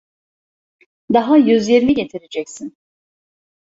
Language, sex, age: Turkish, female, 50-59